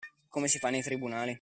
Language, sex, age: Italian, male, 19-29